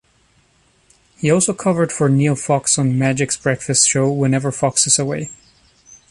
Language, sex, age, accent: English, male, 30-39, United States English